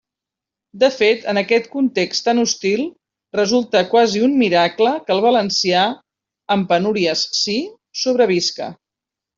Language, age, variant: Catalan, 40-49, Central